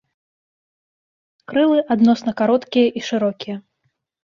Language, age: Belarusian, 19-29